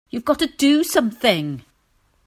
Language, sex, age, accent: English, female, 30-39, England English